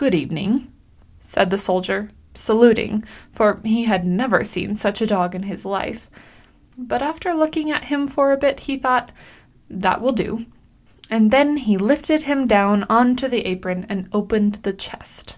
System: none